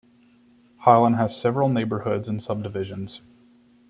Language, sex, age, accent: English, male, 19-29, United States English